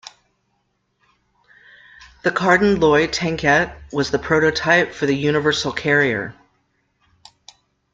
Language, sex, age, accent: English, female, 50-59, United States English